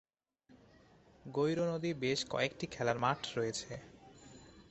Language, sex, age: Bengali, male, 19-29